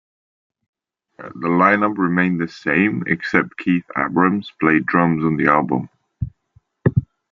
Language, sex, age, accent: English, male, 19-29, England English